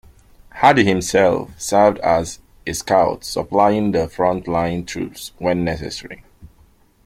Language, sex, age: English, male, 19-29